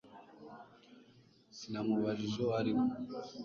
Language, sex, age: Kinyarwanda, male, 30-39